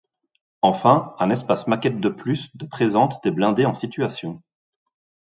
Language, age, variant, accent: French, 40-49, Français d'Europe, Français de Belgique